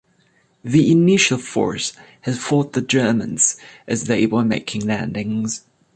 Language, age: English, 30-39